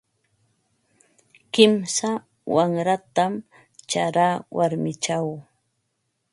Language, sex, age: Ambo-Pasco Quechua, female, 60-69